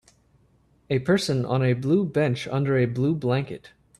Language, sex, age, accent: English, male, 30-39, United States English